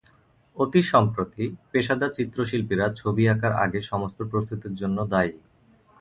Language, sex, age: Bengali, male, 30-39